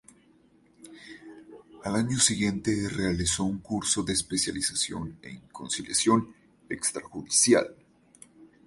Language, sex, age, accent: Spanish, male, 19-29, Andino-Pacífico: Colombia, Perú, Ecuador, oeste de Bolivia y Venezuela andina